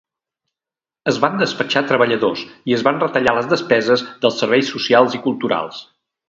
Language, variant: Catalan, Central